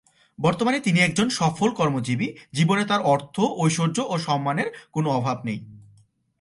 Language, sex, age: Bengali, male, 19-29